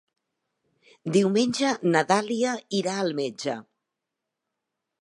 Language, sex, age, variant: Catalan, female, 40-49, Central